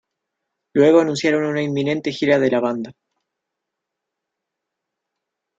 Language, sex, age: Spanish, male, 19-29